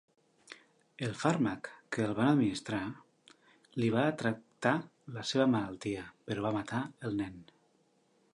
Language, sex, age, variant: Catalan, male, 40-49, Nord-Occidental